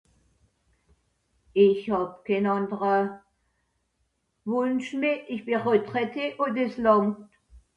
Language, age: French, 70-79